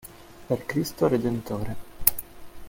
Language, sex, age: Italian, male, 19-29